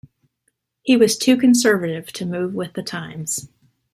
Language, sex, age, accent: English, female, 30-39, United States English